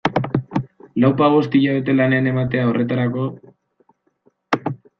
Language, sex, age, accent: Basque, male, 19-29, Erdialdekoa edo Nafarra (Gipuzkoa, Nafarroa)